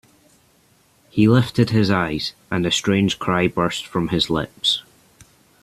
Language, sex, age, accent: English, male, under 19, Scottish English